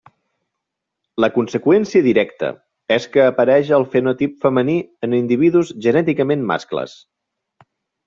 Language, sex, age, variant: Catalan, male, 30-39, Nord-Occidental